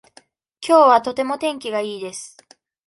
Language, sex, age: Japanese, female, 19-29